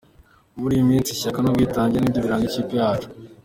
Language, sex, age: Kinyarwanda, male, under 19